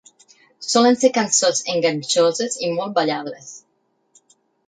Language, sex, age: Catalan, female, 50-59